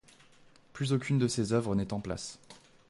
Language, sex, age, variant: French, male, 19-29, Français de métropole